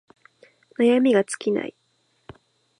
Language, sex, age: Japanese, female, 19-29